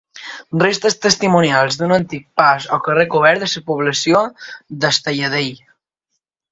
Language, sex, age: Catalan, male, under 19